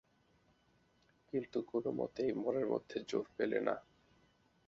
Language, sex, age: Bengali, male, 19-29